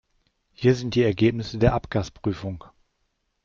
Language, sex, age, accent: German, male, 40-49, Deutschland Deutsch